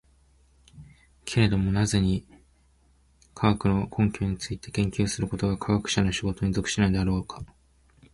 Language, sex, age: Japanese, male, 19-29